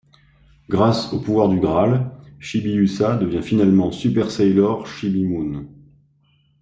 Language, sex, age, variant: French, male, 19-29, Français de métropole